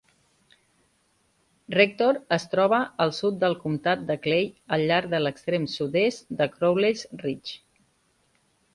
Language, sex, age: Catalan, female, 40-49